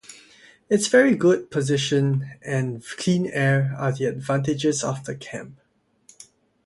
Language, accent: English, Singaporean English